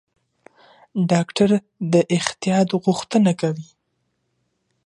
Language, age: Pashto, 19-29